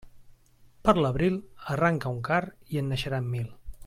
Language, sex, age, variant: Catalan, male, 40-49, Central